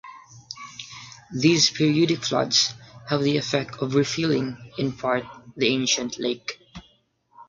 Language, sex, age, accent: English, male, 19-29, United States English; Filipino